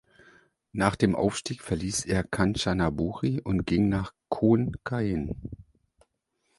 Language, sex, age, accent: German, male, 40-49, Deutschland Deutsch